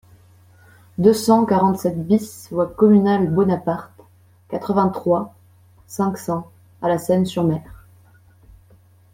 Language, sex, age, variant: French, female, 19-29, Français de métropole